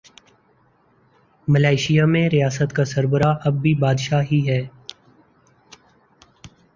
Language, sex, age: Urdu, male, 19-29